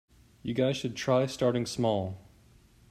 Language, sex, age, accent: English, male, 30-39, United States English